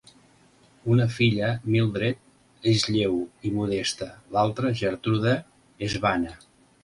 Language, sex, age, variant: Catalan, male, 60-69, Central